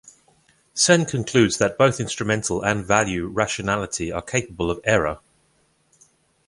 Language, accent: English, England English